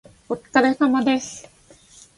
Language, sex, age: Japanese, female, 30-39